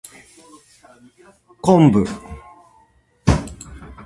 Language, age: Japanese, 50-59